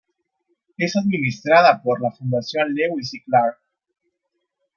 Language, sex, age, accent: Spanish, male, 30-39, México